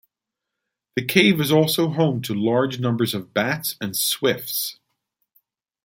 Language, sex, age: English, male, 50-59